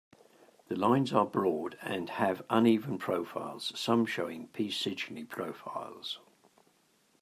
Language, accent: English, England English